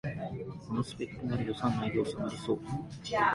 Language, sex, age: Japanese, male, 19-29